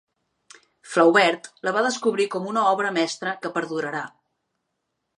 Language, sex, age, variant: Catalan, female, 40-49, Central